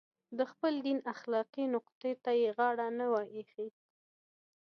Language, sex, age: Pashto, female, under 19